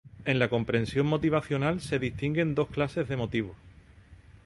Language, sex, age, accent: Spanish, male, 40-49, España: Sur peninsular (Andalucia, Extremadura, Murcia)